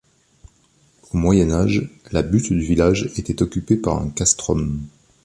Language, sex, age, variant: French, male, 40-49, Français de métropole